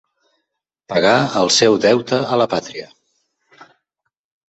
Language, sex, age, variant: Catalan, male, 50-59, Central